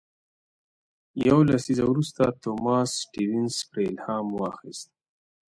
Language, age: Pashto, 30-39